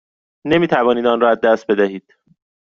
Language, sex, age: Persian, male, 30-39